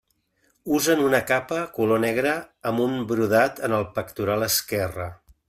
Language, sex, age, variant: Catalan, male, 50-59, Central